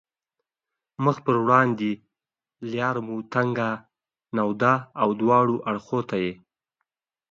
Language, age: Pashto, under 19